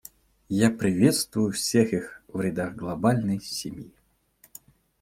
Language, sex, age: Russian, male, 30-39